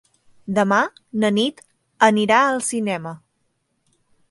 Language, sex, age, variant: Catalan, female, 19-29, Central